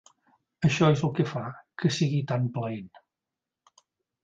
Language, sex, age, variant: Catalan, male, 60-69, Central